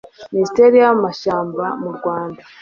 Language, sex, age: Kinyarwanda, female, 30-39